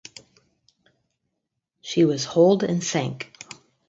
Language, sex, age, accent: English, female, 50-59, United States English; Midwestern